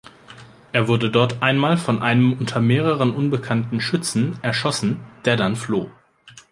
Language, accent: German, Deutschland Deutsch